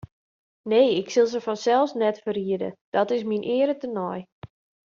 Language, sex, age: Western Frisian, female, 30-39